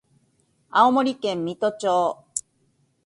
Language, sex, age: Japanese, female, 40-49